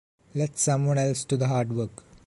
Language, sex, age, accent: English, male, under 19, India and South Asia (India, Pakistan, Sri Lanka)